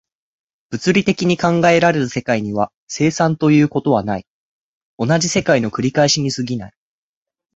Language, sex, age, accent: Japanese, male, 19-29, 標準語